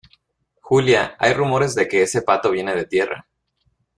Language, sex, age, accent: Spanish, male, 19-29, México